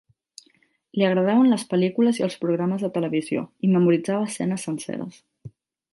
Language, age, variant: Catalan, 19-29, Central